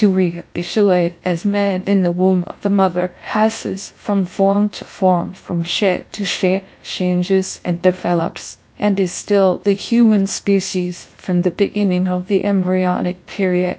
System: TTS, GlowTTS